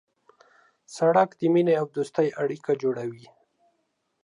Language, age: Pashto, 30-39